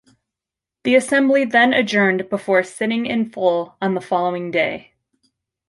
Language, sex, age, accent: English, female, 40-49, United States English